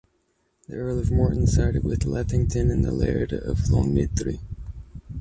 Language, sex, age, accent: English, male, 19-29, United States English